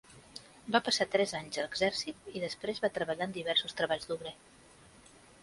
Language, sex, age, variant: Catalan, female, 30-39, Central